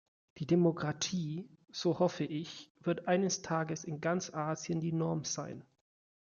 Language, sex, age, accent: German, male, 19-29, Deutschland Deutsch